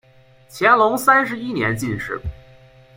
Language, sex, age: Chinese, male, under 19